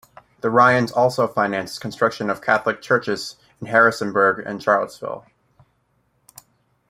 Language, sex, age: English, male, 19-29